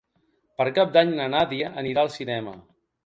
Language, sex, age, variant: Catalan, male, 50-59, Balear